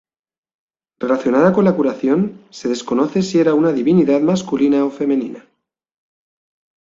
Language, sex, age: Spanish, male, 40-49